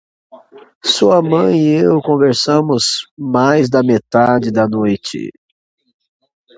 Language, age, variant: Portuguese, 40-49, Portuguese (Brasil)